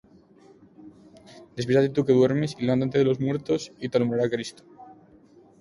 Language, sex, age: Spanish, male, 19-29